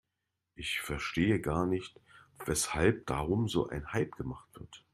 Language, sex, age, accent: German, male, 50-59, Deutschland Deutsch